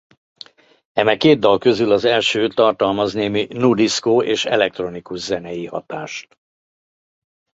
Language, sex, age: Hungarian, male, 60-69